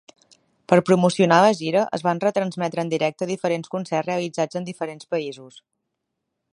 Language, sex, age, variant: Catalan, female, 30-39, Nord-Occidental